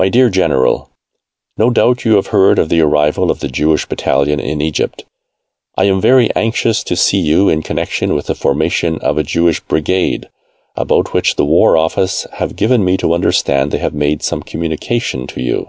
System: none